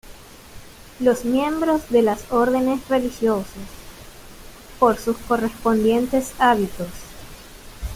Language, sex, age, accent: Spanish, female, 30-39, Caribe: Cuba, Venezuela, Puerto Rico, República Dominicana, Panamá, Colombia caribeña, México caribeño, Costa del golfo de México